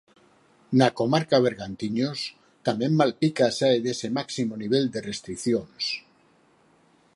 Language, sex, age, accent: Galician, male, 50-59, Normativo (estándar)